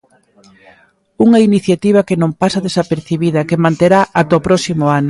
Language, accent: Galician, Oriental (común en zona oriental)